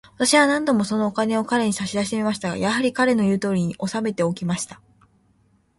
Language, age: Japanese, 19-29